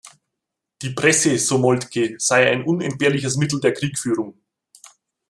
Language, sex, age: German, male, 40-49